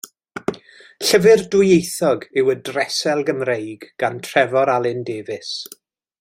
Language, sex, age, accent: Welsh, male, 40-49, Y Deyrnas Unedig Cymraeg